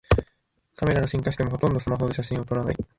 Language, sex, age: Japanese, male, 19-29